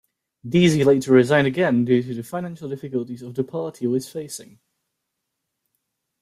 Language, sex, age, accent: English, male, 19-29, England English